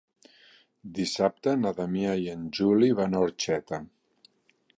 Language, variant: Catalan, Central